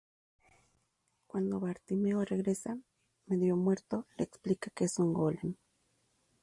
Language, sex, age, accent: Spanish, female, 40-49, México